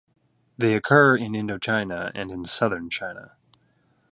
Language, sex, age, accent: English, male, 30-39, United States English